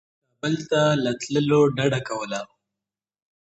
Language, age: Pashto, 19-29